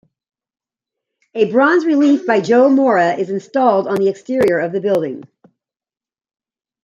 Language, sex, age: English, female, 40-49